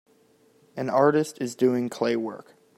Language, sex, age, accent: English, male, under 19, United States English